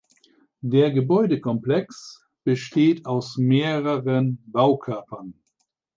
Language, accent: German, Deutschland Deutsch